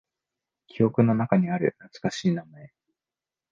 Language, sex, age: Japanese, male, 19-29